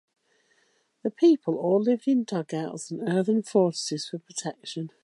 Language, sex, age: English, female, 50-59